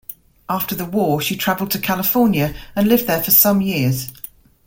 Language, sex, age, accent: English, female, 50-59, England English